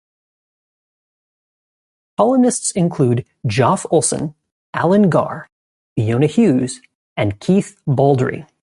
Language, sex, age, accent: English, male, 19-29, United States English